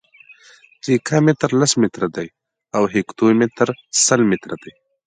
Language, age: Pashto, 19-29